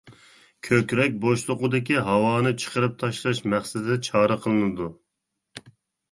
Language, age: Uyghur, 40-49